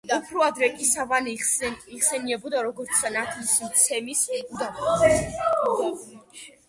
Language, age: Georgian, under 19